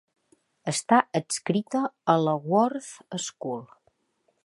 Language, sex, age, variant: Catalan, female, 50-59, Central